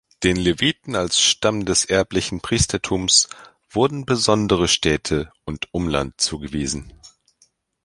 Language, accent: German, Deutschland Deutsch